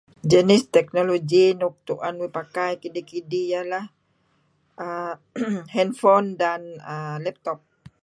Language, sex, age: Kelabit, female, 60-69